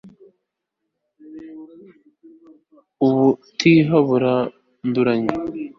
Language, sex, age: Kinyarwanda, male, 19-29